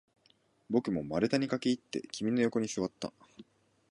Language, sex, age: Japanese, male, 19-29